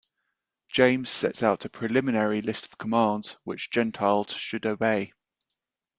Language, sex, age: English, male, 40-49